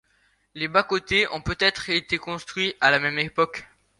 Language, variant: French, Français de métropole